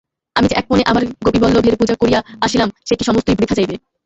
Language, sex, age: Bengali, female, under 19